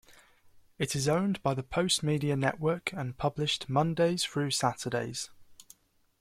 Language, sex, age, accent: English, male, under 19, England English